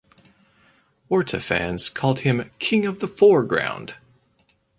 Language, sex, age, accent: English, male, 19-29, United States English